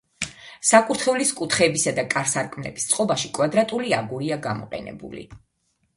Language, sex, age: Georgian, female, 50-59